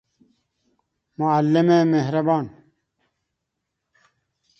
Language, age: Persian, 70-79